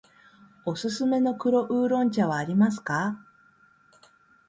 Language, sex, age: Japanese, female, 50-59